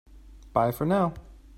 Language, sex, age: English, male, 30-39